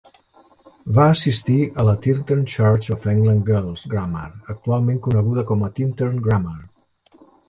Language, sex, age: Catalan, male, 60-69